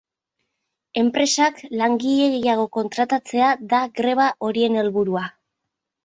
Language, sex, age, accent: Basque, female, 19-29, Nafar-lapurtarra edo Zuberotarra (Lapurdi, Nafarroa Beherea, Zuberoa)